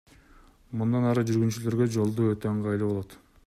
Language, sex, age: Kyrgyz, male, 19-29